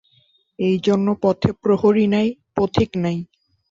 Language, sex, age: Bengali, male, 19-29